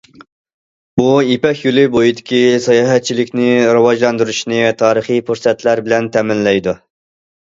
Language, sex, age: Uyghur, male, 30-39